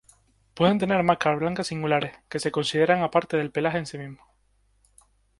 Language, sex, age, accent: Spanish, male, 19-29, España: Islas Canarias